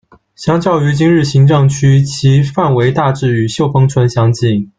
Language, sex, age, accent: Chinese, male, 19-29, 出生地：福建省